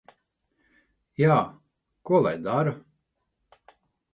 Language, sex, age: Latvian, male, 50-59